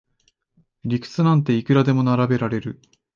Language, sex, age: Japanese, male, 19-29